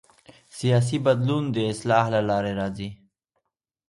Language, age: Pashto, 19-29